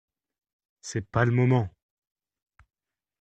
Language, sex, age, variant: French, male, 30-39, Français de métropole